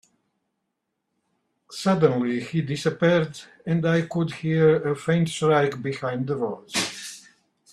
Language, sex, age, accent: English, male, 70-79, England English